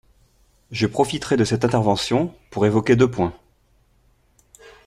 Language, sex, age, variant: French, male, 30-39, Français de métropole